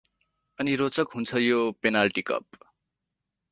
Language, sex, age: Nepali, male, 19-29